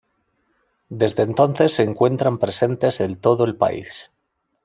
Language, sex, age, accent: Spanish, male, 40-49, España: Sur peninsular (Andalucia, Extremadura, Murcia)